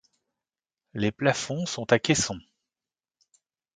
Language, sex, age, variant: French, male, 50-59, Français de métropole